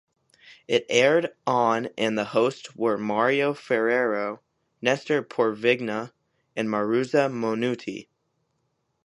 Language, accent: English, United States English